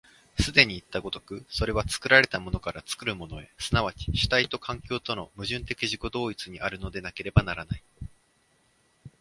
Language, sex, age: Japanese, male, 19-29